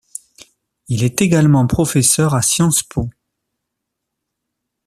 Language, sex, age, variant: French, male, 40-49, Français de métropole